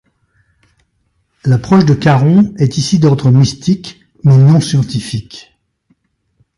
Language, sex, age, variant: French, male, 70-79, Français de métropole